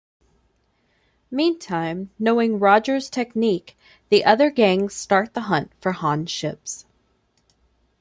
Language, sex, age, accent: English, female, 30-39, United States English